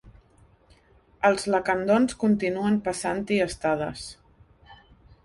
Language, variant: Catalan, Central